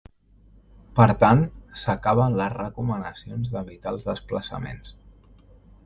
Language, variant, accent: Catalan, Central, central